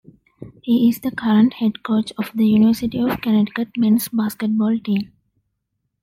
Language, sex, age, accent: English, female, 19-29, India and South Asia (India, Pakistan, Sri Lanka)